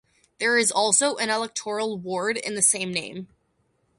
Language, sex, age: English, female, under 19